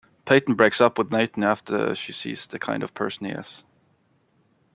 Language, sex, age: English, male, 30-39